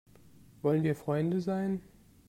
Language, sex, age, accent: German, male, 19-29, Deutschland Deutsch